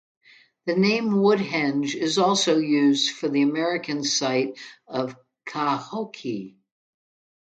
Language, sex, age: English, female, 70-79